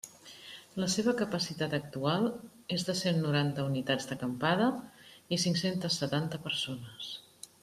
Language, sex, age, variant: Catalan, female, 50-59, Central